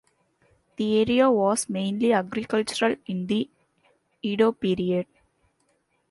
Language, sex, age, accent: English, female, 19-29, India and South Asia (India, Pakistan, Sri Lanka)